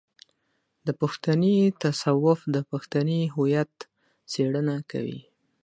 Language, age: Pashto, 19-29